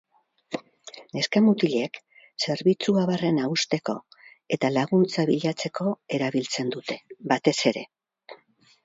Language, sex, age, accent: Basque, female, 70-79, Mendebalekoa (Araba, Bizkaia, Gipuzkoako mendebaleko herri batzuk)